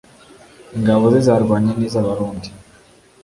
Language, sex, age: Kinyarwanda, male, 19-29